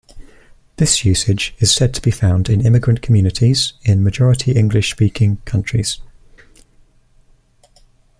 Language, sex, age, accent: English, male, 19-29, England English